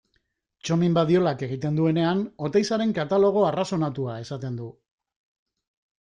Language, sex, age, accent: Basque, male, 40-49, Mendebalekoa (Araba, Bizkaia, Gipuzkoako mendebaleko herri batzuk)